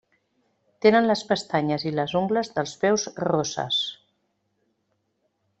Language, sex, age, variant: Catalan, female, 40-49, Central